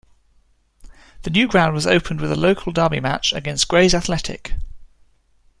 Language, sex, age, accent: English, male, 30-39, England English